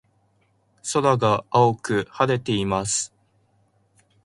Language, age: Japanese, 19-29